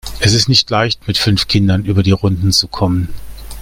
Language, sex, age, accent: German, male, 60-69, Deutschland Deutsch